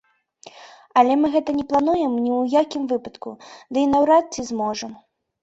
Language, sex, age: Belarusian, female, 19-29